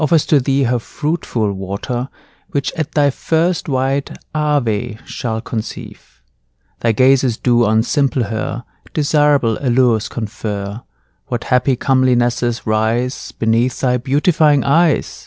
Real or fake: real